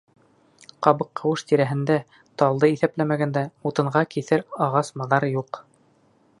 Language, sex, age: Bashkir, male, 30-39